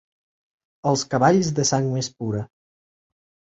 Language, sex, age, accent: Catalan, male, 19-29, central; septentrional